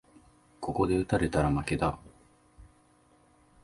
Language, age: Japanese, 19-29